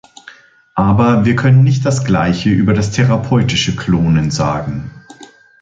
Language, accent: German, Deutschland Deutsch